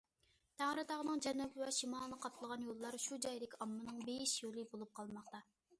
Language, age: Uyghur, 19-29